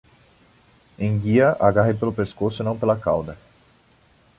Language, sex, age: Portuguese, male, 19-29